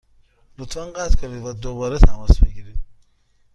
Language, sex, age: Persian, male, 30-39